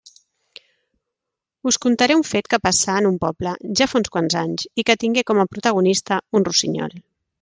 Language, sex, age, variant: Catalan, female, 30-39, Central